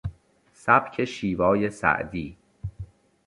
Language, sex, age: Persian, male, 30-39